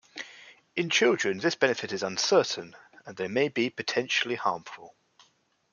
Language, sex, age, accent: English, male, 19-29, England English